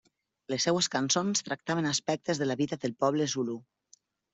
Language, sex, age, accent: Catalan, female, 30-39, valencià